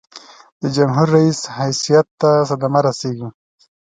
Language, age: Pashto, 30-39